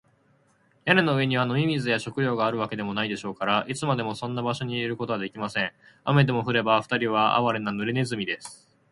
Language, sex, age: Japanese, male, 19-29